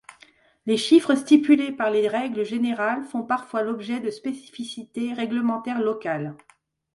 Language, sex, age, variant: French, female, 40-49, Français de métropole